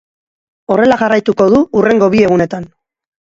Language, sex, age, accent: Basque, female, 40-49, Mendebalekoa (Araba, Bizkaia, Gipuzkoako mendebaleko herri batzuk)